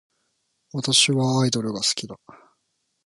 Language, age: Japanese, 19-29